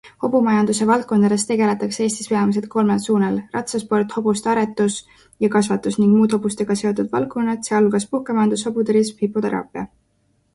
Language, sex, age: Estonian, female, 19-29